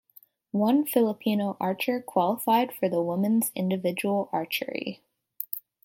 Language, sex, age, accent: English, female, under 19, United States English